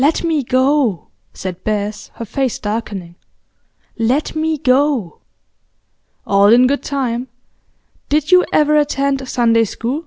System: none